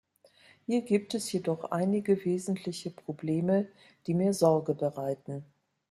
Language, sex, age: German, female, 50-59